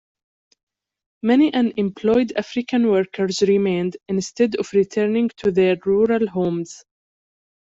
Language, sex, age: English, female, 19-29